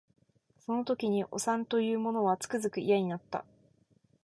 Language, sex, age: Japanese, female, 19-29